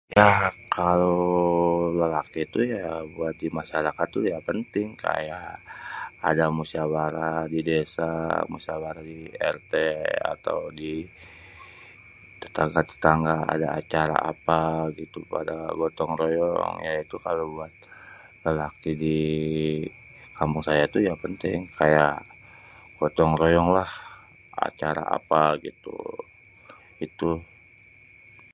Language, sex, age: Betawi, male, 40-49